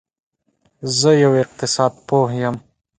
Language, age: Pashto, 19-29